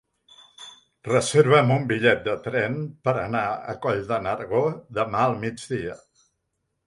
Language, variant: Catalan, Central